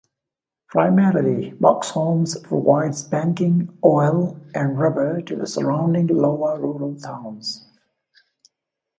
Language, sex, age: English, male, 19-29